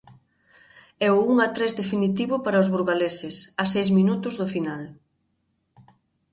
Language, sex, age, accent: Galician, female, 30-39, Normativo (estándar)